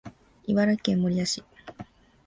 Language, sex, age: Japanese, female, 19-29